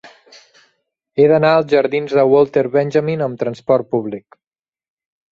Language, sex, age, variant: Catalan, male, 30-39, Central